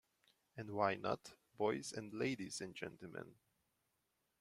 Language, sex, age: English, male, 30-39